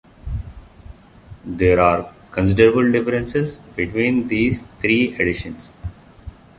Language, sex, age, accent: English, male, 50-59, India and South Asia (India, Pakistan, Sri Lanka)